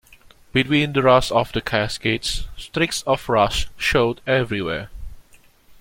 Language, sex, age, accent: English, male, 19-29, Singaporean English